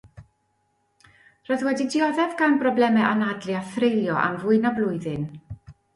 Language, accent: Welsh, Y Deyrnas Unedig Cymraeg